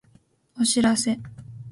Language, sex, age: Japanese, female, 19-29